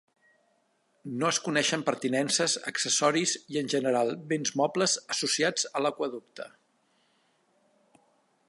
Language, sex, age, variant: Catalan, male, 50-59, Central